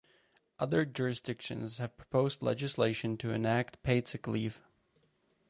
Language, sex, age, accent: English, male, 19-29, United States English